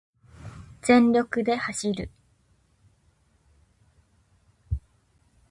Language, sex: Japanese, female